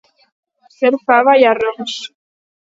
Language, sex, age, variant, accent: Catalan, female, under 19, Alacantí, valencià